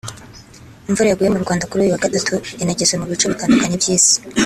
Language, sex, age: Kinyarwanda, female, 19-29